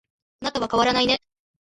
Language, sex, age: Japanese, female, 19-29